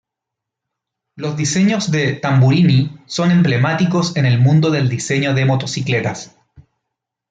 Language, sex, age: Spanish, male, 30-39